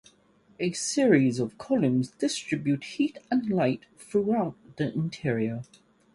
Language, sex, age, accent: English, male, 30-39, England English